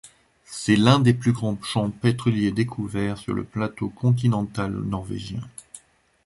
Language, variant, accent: French, Français d'Europe, Français d’Allemagne